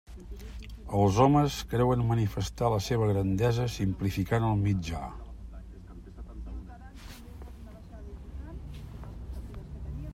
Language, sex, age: Catalan, male, 50-59